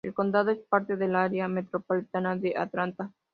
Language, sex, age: Spanish, female, 19-29